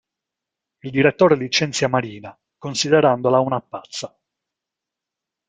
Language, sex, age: Italian, male, 40-49